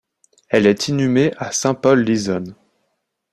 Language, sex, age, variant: French, male, 19-29, Français de métropole